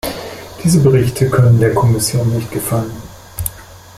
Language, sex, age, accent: German, male, 50-59, Deutschland Deutsch